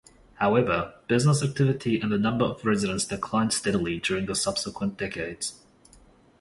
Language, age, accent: English, 19-29, New Zealand English